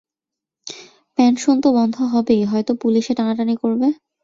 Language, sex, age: Bengali, female, 19-29